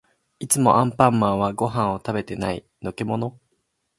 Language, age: Japanese, 19-29